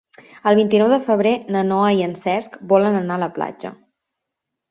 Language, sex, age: Catalan, female, 19-29